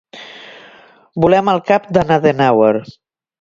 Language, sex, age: Catalan, female, 50-59